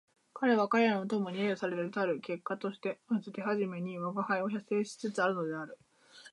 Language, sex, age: Japanese, female, under 19